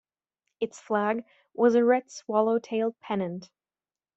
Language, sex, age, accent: English, female, 19-29, United States English